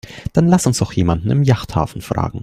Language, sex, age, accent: German, male, 19-29, Deutschland Deutsch